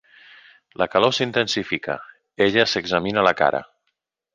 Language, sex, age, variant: Catalan, male, 30-39, Nord-Occidental